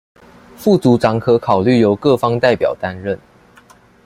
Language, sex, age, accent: Chinese, male, under 19, 出生地：臺中市